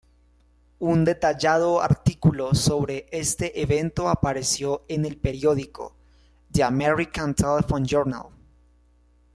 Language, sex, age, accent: Spanish, male, 19-29, Caribe: Cuba, Venezuela, Puerto Rico, República Dominicana, Panamá, Colombia caribeña, México caribeño, Costa del golfo de México